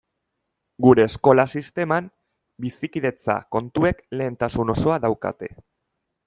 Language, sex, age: Basque, male, 30-39